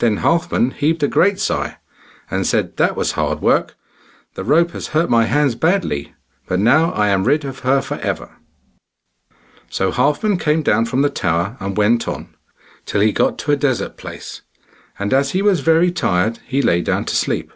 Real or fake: real